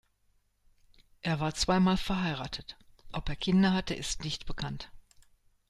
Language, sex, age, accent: German, female, 60-69, Deutschland Deutsch